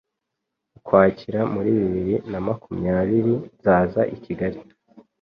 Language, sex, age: Kinyarwanda, male, 19-29